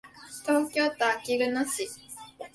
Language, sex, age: Japanese, female, 19-29